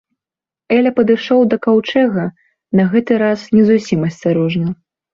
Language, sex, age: Belarusian, female, 19-29